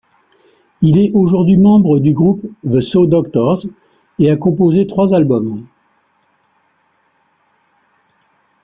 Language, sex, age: French, male, 60-69